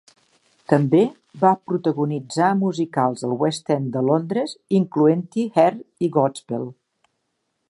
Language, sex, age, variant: Catalan, female, 60-69, Septentrional